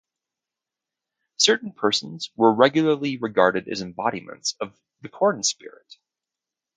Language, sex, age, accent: English, male, 40-49, United States English